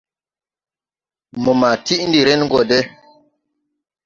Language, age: Tupuri, 19-29